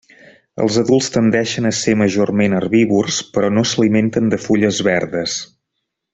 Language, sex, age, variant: Catalan, male, 30-39, Central